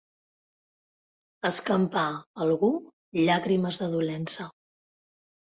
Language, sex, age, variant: Catalan, female, 40-49, Central